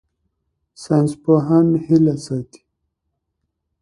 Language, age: Pashto, 19-29